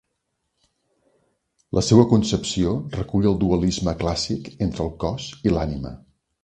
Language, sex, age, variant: Catalan, male, 50-59, Central